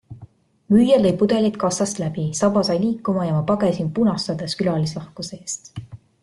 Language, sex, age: Estonian, female, 19-29